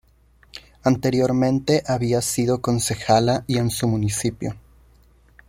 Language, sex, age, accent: Spanish, male, 19-29, México